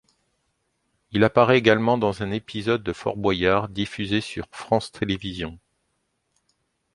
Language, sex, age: French, male, 50-59